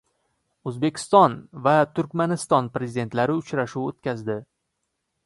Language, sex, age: Uzbek, male, 19-29